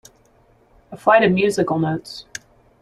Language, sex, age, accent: English, female, 30-39, United States English